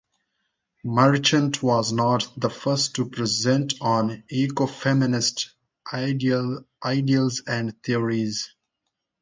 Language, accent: English, India and South Asia (India, Pakistan, Sri Lanka)